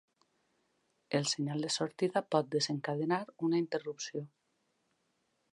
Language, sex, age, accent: Catalan, female, 40-49, valencià